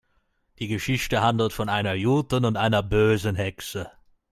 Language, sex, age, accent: German, male, 19-29, Deutschland Deutsch